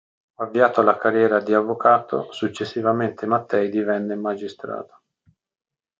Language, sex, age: Italian, male, 50-59